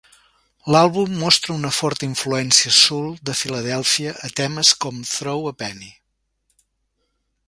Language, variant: Catalan, Septentrional